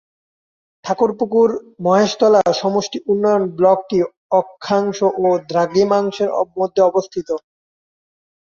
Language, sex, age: Bengali, male, 19-29